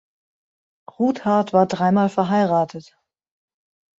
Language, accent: German, Deutschland Deutsch